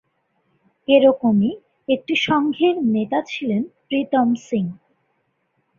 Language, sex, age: Bengali, female, 19-29